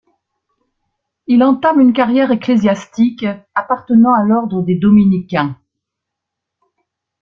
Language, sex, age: French, female, 70-79